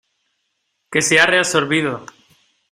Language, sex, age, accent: Spanish, male, 19-29, España: Norte peninsular (Asturias, Castilla y León, Cantabria, País Vasco, Navarra, Aragón, La Rioja, Guadalajara, Cuenca)